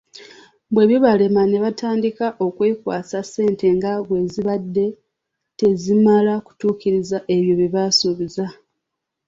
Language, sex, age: Ganda, female, 40-49